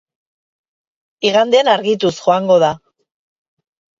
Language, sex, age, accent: Basque, female, 40-49, Erdialdekoa edo Nafarra (Gipuzkoa, Nafarroa)